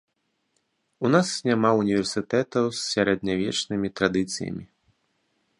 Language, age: Belarusian, 19-29